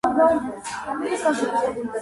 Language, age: Georgian, under 19